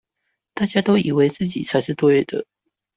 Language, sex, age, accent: Chinese, male, 19-29, 出生地：新北市